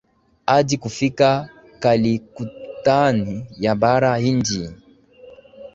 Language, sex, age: Swahili, male, 19-29